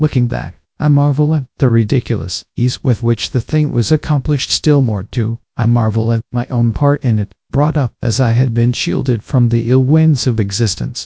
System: TTS, GradTTS